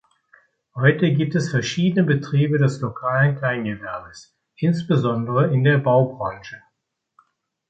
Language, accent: German, Deutschland Deutsch